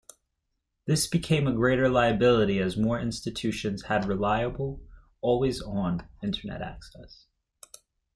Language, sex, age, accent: English, male, 19-29, United States English